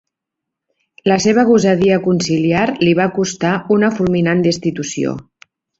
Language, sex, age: Catalan, female, 60-69